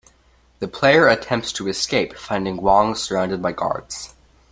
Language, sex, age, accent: English, male, under 19, United States English